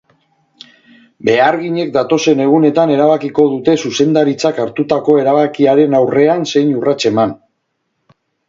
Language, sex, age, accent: Basque, male, 40-49, Mendebalekoa (Araba, Bizkaia, Gipuzkoako mendebaleko herri batzuk)